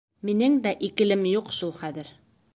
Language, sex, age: Bashkir, female, 19-29